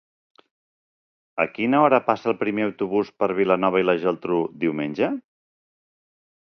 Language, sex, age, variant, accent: Catalan, male, 40-49, Central, central